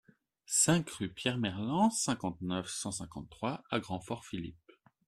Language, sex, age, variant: French, male, 30-39, Français de métropole